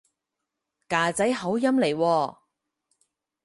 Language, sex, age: Cantonese, female, 30-39